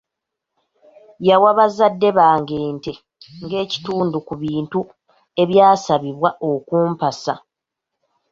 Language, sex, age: Ganda, female, 19-29